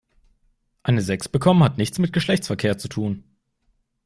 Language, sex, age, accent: German, male, under 19, Deutschland Deutsch